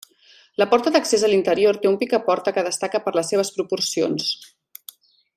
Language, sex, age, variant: Catalan, female, 30-39, Central